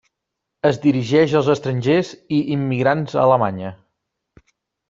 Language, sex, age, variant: Catalan, male, 30-39, Nord-Occidental